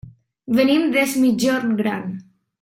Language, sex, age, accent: Catalan, female, 19-29, valencià